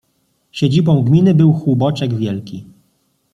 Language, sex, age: Polish, male, 30-39